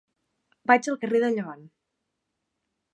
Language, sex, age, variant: Catalan, female, under 19, Central